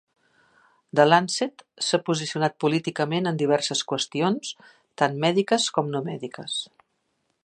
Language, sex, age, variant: Catalan, female, 60-69, Central